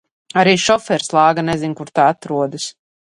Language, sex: Latvian, female